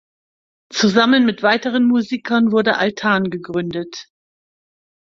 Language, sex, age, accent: German, female, 50-59, Deutschland Deutsch